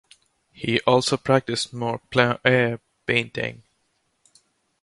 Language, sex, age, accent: English, male, 19-29, United States English; India and South Asia (India, Pakistan, Sri Lanka)